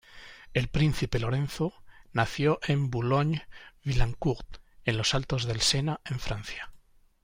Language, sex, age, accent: Spanish, male, 50-59, España: Norte peninsular (Asturias, Castilla y León, Cantabria, País Vasco, Navarra, Aragón, La Rioja, Guadalajara, Cuenca)